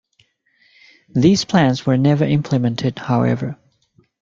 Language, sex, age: English, male, 30-39